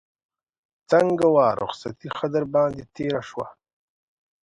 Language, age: Pashto, 19-29